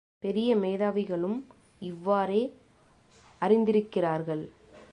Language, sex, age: Tamil, female, 19-29